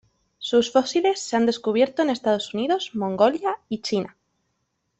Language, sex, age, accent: Spanish, female, 19-29, España: Norte peninsular (Asturias, Castilla y León, Cantabria, País Vasco, Navarra, Aragón, La Rioja, Guadalajara, Cuenca)